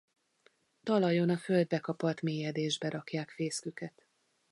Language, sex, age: Hungarian, female, 40-49